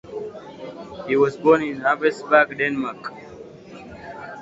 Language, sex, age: English, male, 19-29